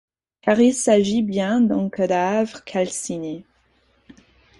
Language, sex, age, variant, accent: French, female, 19-29, Français d'Amérique du Nord, Français des États-Unis